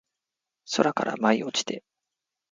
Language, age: Japanese, 30-39